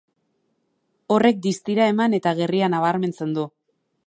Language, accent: Basque, Mendebalekoa (Araba, Bizkaia, Gipuzkoako mendebaleko herri batzuk)